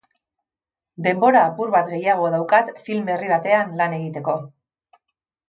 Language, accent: Basque, Mendebalekoa (Araba, Bizkaia, Gipuzkoako mendebaleko herri batzuk)